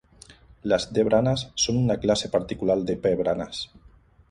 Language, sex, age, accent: Spanish, male, 40-49, España: Sur peninsular (Andalucia, Extremadura, Murcia)